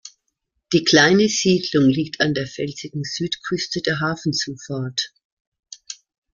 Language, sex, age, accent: German, female, 60-69, Deutschland Deutsch